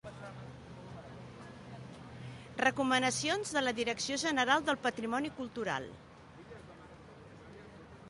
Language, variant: Catalan, Nord-Occidental